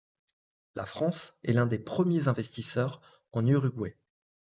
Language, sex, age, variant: French, male, 30-39, Français de métropole